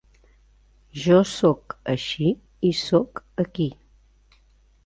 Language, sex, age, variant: Catalan, female, 50-59, Central